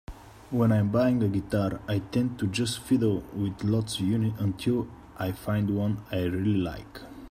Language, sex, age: English, male, 30-39